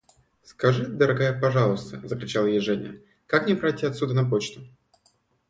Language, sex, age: Russian, male, 19-29